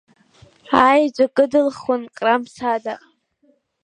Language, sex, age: Abkhazian, female, under 19